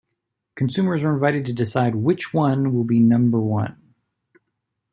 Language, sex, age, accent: English, male, 19-29, United States English